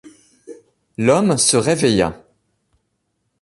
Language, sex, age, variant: French, male, 30-39, Français de métropole